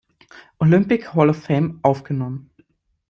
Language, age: German, 19-29